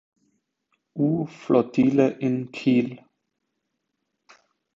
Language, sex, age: German, male, 19-29